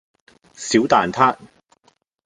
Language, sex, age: Cantonese, male, 50-59